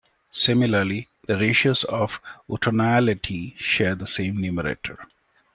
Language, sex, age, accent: English, male, 30-39, India and South Asia (India, Pakistan, Sri Lanka)